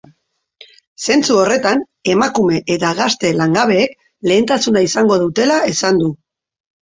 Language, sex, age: Basque, female, 40-49